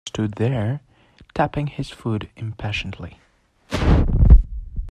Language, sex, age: English, male, 19-29